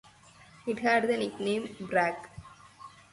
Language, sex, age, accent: English, female, 19-29, United States English